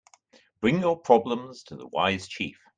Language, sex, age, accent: English, male, 60-69, England English